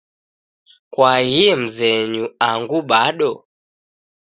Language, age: Taita, 19-29